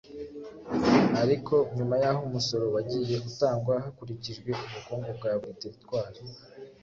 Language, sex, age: Kinyarwanda, male, 19-29